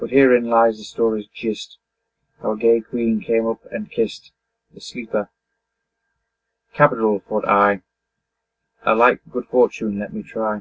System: none